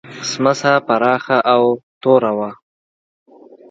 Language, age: Pashto, under 19